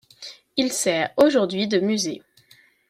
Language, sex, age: French, female, 30-39